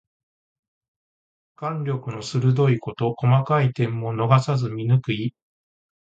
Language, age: Japanese, 40-49